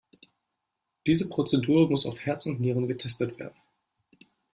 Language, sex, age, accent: German, male, 19-29, Deutschland Deutsch